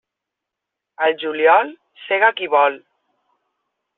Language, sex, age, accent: Catalan, female, 50-59, valencià